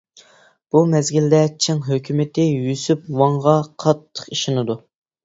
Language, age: Uyghur, 19-29